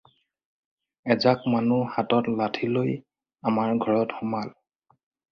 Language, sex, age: Assamese, male, 19-29